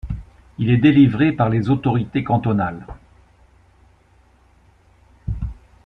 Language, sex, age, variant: French, male, 60-69, Français de métropole